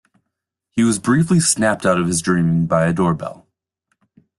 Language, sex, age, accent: English, male, 19-29, United States English